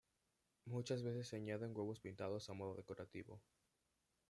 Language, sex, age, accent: Spanish, male, under 19, México